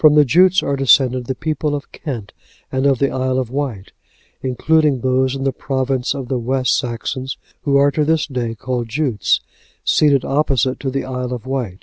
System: none